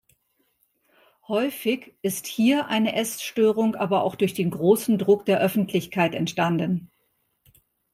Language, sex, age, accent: German, female, 50-59, Deutschland Deutsch